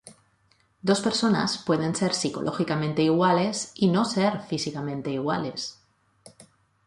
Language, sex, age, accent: Spanish, female, 40-49, España: Norte peninsular (Asturias, Castilla y León, Cantabria, País Vasco, Navarra, Aragón, La Rioja, Guadalajara, Cuenca)